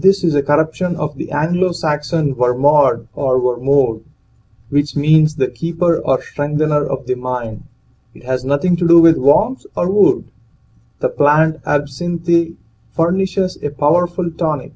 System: none